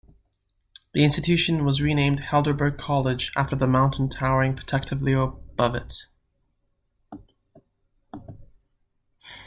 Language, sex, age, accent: English, male, 19-29, United States English